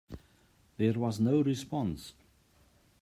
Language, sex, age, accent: English, male, 60-69, Southern African (South Africa, Zimbabwe, Namibia)